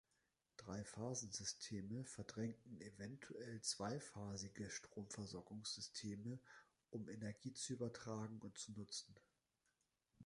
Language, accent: German, Deutschland Deutsch